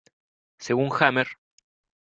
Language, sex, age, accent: Spanish, male, under 19, Chileno: Chile, Cuyo